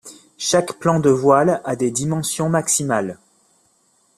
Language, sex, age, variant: French, male, 40-49, Français de métropole